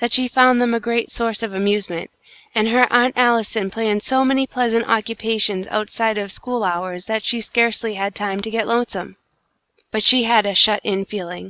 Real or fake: real